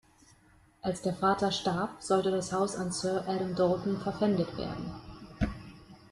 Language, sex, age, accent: German, female, 19-29, Deutschland Deutsch